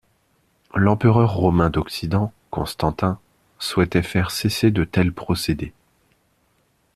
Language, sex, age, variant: French, male, 30-39, Français de métropole